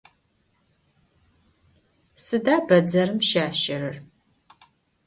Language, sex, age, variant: Adyghe, female, 50-59, Адыгабзэ (Кирил, пстэумэ зэдыряе)